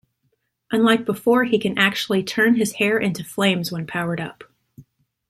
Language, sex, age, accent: English, female, 30-39, United States English